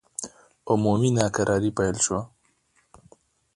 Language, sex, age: Pashto, female, 19-29